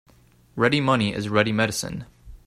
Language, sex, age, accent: English, male, 19-29, United States English